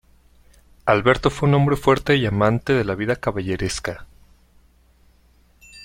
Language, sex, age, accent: Spanish, male, 19-29, México